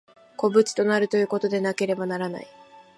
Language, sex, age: Japanese, female, 19-29